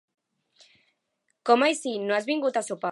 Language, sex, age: Catalan, female, under 19